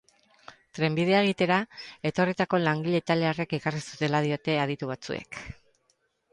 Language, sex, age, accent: Basque, female, 50-59, Erdialdekoa edo Nafarra (Gipuzkoa, Nafarroa)